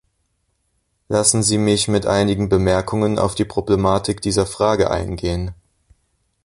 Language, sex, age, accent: German, male, 19-29, Deutschland Deutsch